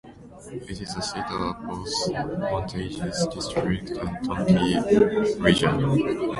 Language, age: English, 19-29